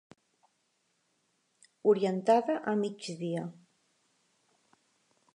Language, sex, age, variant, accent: Catalan, female, 50-59, Central, gironí